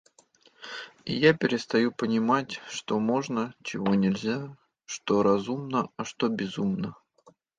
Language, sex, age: Russian, male, 30-39